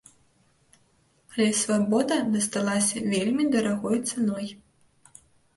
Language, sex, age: Belarusian, female, 19-29